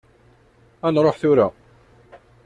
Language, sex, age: Kabyle, male, 50-59